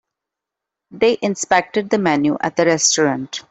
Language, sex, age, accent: English, female, 30-39, India and South Asia (India, Pakistan, Sri Lanka)